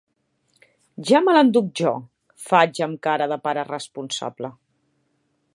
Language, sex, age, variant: Catalan, female, 40-49, Central